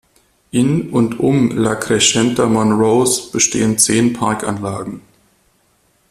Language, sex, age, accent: German, male, 30-39, Deutschland Deutsch